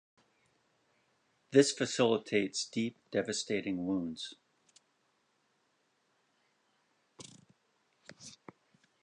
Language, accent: English, United States English